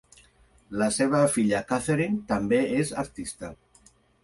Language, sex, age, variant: Catalan, male, 50-59, Central